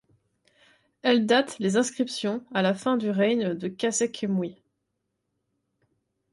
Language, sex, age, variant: French, female, 19-29, Français de métropole